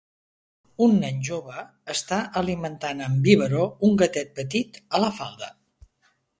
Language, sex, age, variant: Catalan, male, 60-69, Nord-Occidental